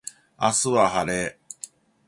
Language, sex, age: Japanese, male, 50-59